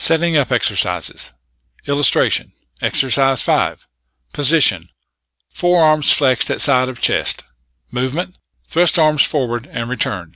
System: none